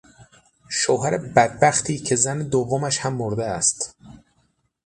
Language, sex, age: Persian, male, 30-39